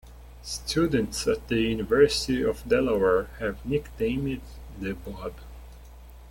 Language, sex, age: English, male, 19-29